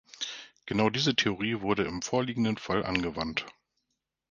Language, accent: German, Deutschland Deutsch